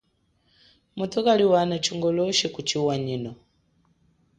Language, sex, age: Chokwe, female, 19-29